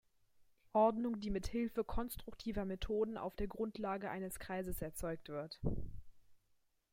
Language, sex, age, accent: German, female, 19-29, Deutschland Deutsch